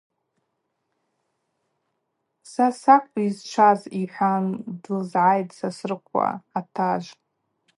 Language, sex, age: Abaza, female, 30-39